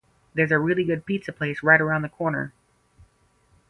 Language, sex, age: English, female, 19-29